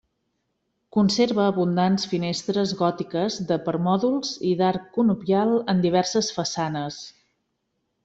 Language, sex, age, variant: Catalan, female, 40-49, Central